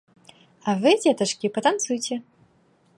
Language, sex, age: Belarusian, female, 19-29